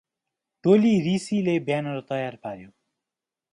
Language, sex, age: Nepali, male, 19-29